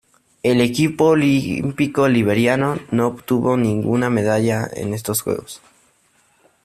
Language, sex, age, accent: Spanish, male, under 19, México